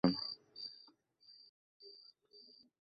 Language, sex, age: Bengali, male, under 19